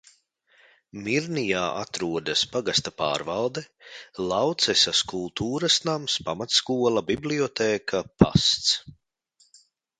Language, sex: Latvian, male